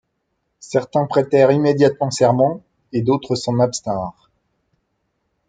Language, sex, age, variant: French, male, 30-39, Français de métropole